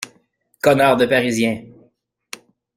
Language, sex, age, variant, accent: French, male, 30-39, Français d'Amérique du Nord, Français du Canada